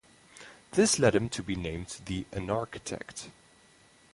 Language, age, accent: English, 19-29, United States English; England English